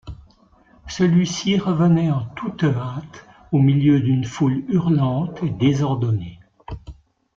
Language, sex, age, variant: French, male, 60-69, Français de métropole